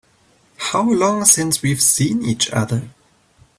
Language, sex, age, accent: English, male, 30-39, England English